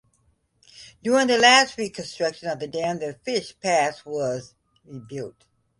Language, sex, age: English, female, 60-69